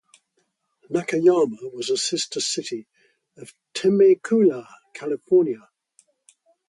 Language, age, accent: English, 80-89, England English